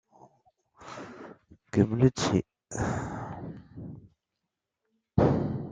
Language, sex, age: French, male, 19-29